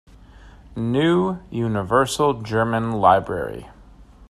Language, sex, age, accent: English, male, 30-39, United States English